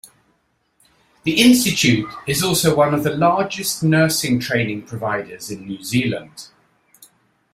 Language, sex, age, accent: English, male, 50-59, England English